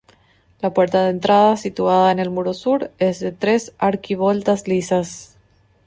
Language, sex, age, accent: Spanish, female, 30-39, Rioplatense: Argentina, Uruguay, este de Bolivia, Paraguay